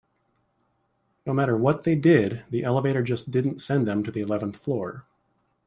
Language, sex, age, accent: English, male, 30-39, United States English